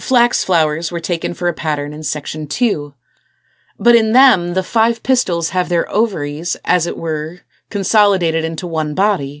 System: none